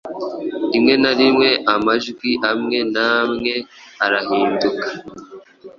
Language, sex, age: Kinyarwanda, male, 19-29